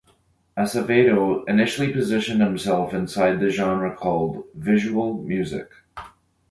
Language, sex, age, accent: English, male, 40-49, Canadian English